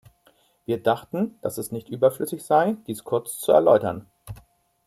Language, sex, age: German, male, 50-59